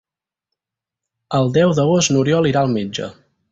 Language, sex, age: Catalan, male, 19-29